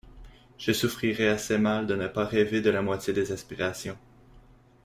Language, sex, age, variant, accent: French, male, 19-29, Français d'Amérique du Nord, Français du Canada